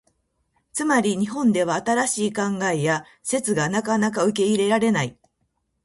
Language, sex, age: Japanese, female, 50-59